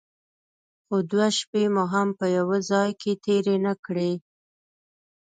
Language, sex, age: Pashto, female, 19-29